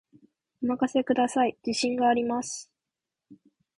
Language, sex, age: Japanese, female, under 19